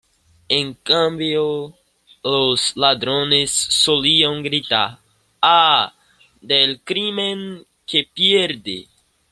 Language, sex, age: Spanish, male, under 19